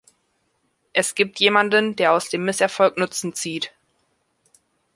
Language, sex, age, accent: German, female, 19-29, Deutschland Deutsch